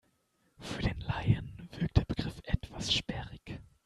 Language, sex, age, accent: German, male, 19-29, Deutschland Deutsch